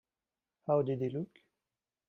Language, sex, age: English, male, 40-49